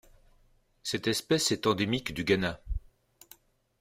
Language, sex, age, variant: French, male, 50-59, Français de métropole